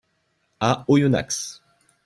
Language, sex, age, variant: French, male, 19-29, Français de métropole